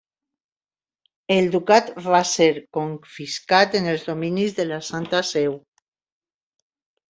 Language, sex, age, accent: Catalan, female, 60-69, valencià